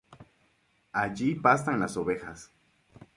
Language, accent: Spanish, América central